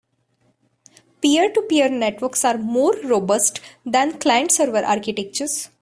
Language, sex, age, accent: English, female, 19-29, India and South Asia (India, Pakistan, Sri Lanka)